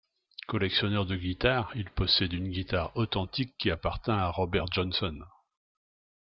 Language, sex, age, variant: French, male, 60-69, Français de métropole